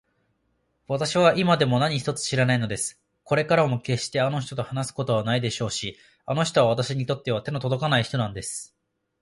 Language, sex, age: Japanese, male, 19-29